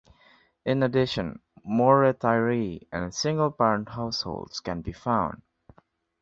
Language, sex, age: English, male, under 19